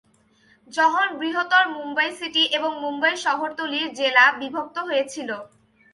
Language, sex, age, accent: Bengali, female, 19-29, Bangla